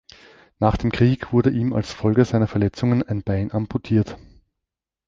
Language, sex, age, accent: German, male, 40-49, Österreichisches Deutsch